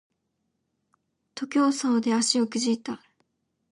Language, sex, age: Japanese, female, under 19